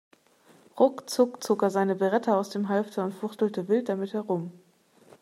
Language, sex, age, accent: German, female, 30-39, Deutschland Deutsch